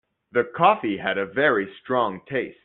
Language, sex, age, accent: English, male, 19-29, United States English